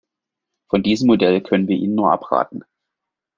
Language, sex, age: German, male, 30-39